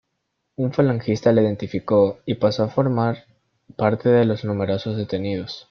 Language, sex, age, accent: Spanish, male, under 19, Andino-Pacífico: Colombia, Perú, Ecuador, oeste de Bolivia y Venezuela andina